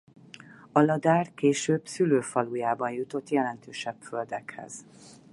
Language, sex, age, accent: Hungarian, female, 40-49, budapesti